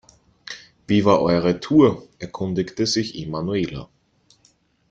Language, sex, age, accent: German, male, 19-29, Österreichisches Deutsch